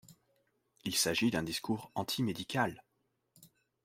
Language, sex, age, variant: French, male, 19-29, Français de métropole